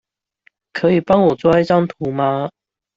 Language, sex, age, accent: Chinese, male, 19-29, 出生地：新北市